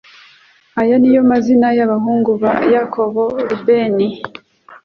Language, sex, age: Kinyarwanda, female, 19-29